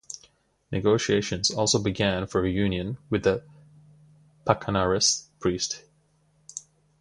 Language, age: English, 19-29